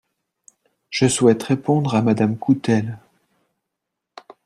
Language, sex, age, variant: French, male, 40-49, Français de métropole